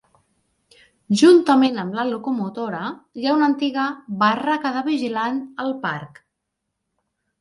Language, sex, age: Catalan, female, 40-49